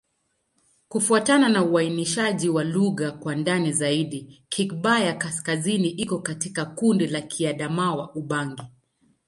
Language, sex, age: Swahili, female, 30-39